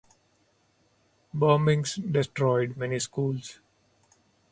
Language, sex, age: English, male, 40-49